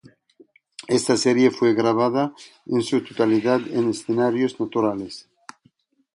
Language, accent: Spanish, España: Centro-Sur peninsular (Madrid, Toledo, Castilla-La Mancha)